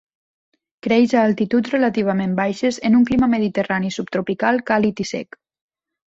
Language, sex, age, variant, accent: Catalan, female, 19-29, Nord-Occidental, Tortosí